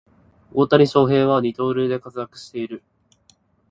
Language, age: Japanese, 19-29